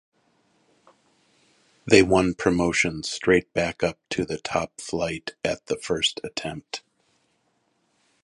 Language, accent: English, United States English